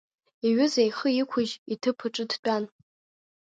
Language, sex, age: Abkhazian, female, under 19